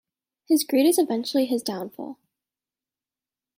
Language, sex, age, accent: English, female, under 19, United States English